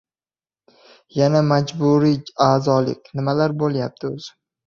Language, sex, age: Uzbek, male, under 19